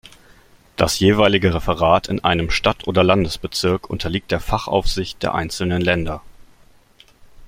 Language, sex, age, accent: German, male, 19-29, Deutschland Deutsch